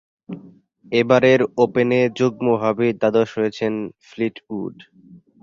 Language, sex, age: Bengali, male, 19-29